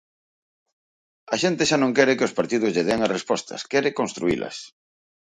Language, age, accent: Galician, 40-49, Central (gheada)